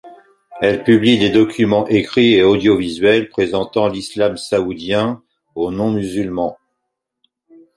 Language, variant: French, Français de métropole